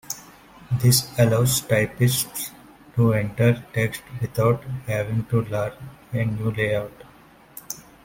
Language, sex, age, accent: English, male, 19-29, India and South Asia (India, Pakistan, Sri Lanka)